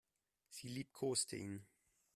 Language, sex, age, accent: German, male, 19-29, Deutschland Deutsch